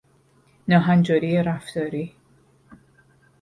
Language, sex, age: Persian, female, 40-49